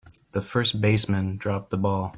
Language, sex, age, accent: English, male, 19-29, United States English